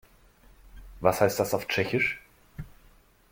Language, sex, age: German, male, 40-49